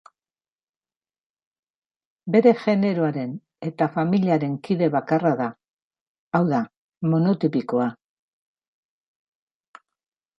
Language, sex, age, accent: Basque, female, 60-69, Erdialdekoa edo Nafarra (Gipuzkoa, Nafarroa)